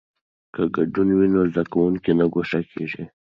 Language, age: Pashto, 19-29